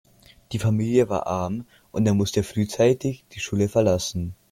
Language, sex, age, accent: German, male, 90+, Österreichisches Deutsch